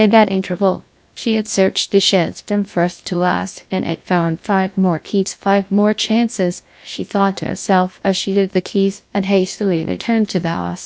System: TTS, GlowTTS